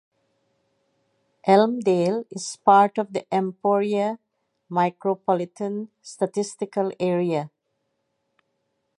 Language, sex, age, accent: English, female, 50-59, England English